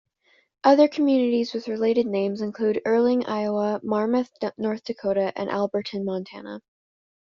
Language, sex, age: English, female, under 19